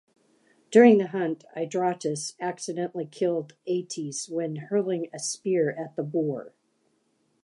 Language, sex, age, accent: English, female, 50-59, United States English